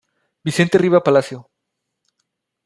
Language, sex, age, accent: Spanish, male, 30-39, México